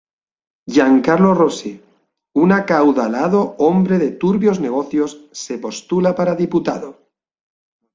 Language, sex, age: Spanish, male, 40-49